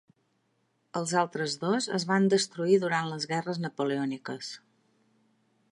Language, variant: Catalan, Central